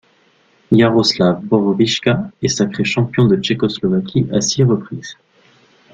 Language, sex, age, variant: French, male, 19-29, Français de métropole